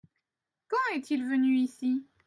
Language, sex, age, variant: French, female, 30-39, Français de métropole